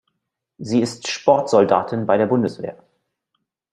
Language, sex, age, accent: German, male, 40-49, Deutschland Deutsch